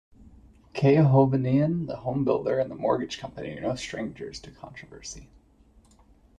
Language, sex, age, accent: English, male, 30-39, United States English